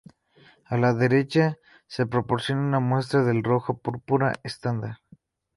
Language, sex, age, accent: Spanish, male, 19-29, México